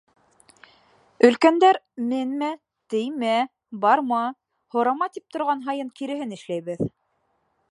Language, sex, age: Bashkir, female, 19-29